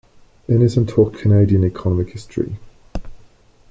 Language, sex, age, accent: English, male, 30-39, Australian English